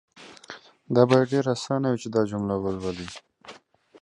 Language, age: English, 19-29